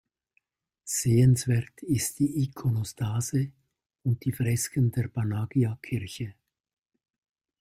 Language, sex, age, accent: German, male, 70-79, Schweizerdeutsch